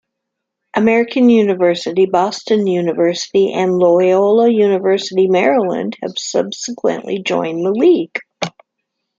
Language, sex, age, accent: English, female, 50-59, United States English